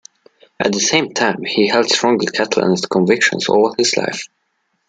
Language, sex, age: English, male, under 19